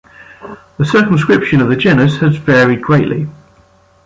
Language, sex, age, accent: English, male, 30-39, England English